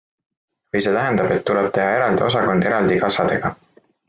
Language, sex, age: Estonian, male, 19-29